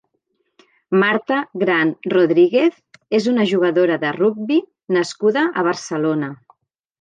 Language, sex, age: Catalan, female, 50-59